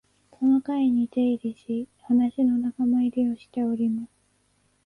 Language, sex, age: Japanese, female, 19-29